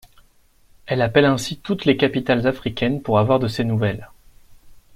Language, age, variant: French, 19-29, Français de métropole